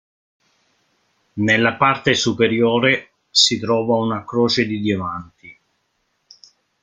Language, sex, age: Italian, male, 50-59